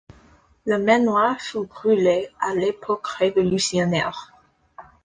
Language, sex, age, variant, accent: French, female, 19-29, Français d'Amérique du Nord, Français des États-Unis